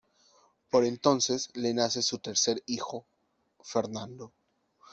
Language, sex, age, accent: Spanish, male, 19-29, Andino-Pacífico: Colombia, Perú, Ecuador, oeste de Bolivia y Venezuela andina